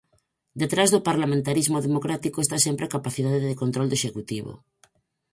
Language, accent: Galician, Normativo (estándar)